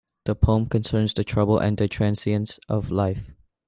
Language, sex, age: English, male, under 19